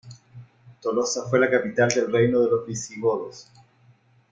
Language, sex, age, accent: Spanish, male, 40-49, España: Norte peninsular (Asturias, Castilla y León, Cantabria, País Vasco, Navarra, Aragón, La Rioja, Guadalajara, Cuenca)